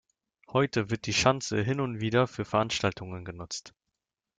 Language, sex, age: German, male, under 19